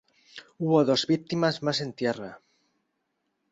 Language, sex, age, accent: Spanish, male, 19-29, España: Centro-Sur peninsular (Madrid, Toledo, Castilla-La Mancha)